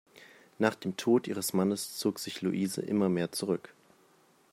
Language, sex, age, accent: German, male, 19-29, Deutschland Deutsch